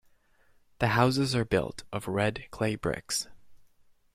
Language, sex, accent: English, male, United States English